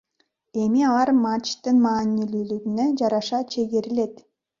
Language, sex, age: Kyrgyz, female, 30-39